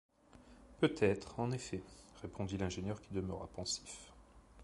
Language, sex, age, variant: French, male, 30-39, Français de métropole